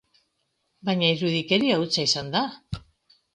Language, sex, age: Basque, female, 50-59